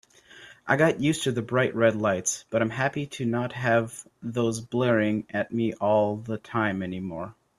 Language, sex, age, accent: English, male, 19-29, United States English